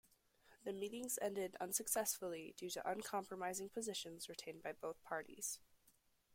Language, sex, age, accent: English, female, under 19, United States English